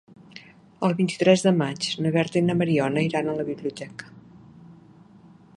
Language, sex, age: Catalan, female, 60-69